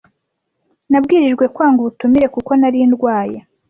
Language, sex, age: Kinyarwanda, female, 30-39